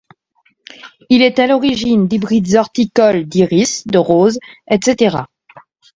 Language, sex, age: French, female, 50-59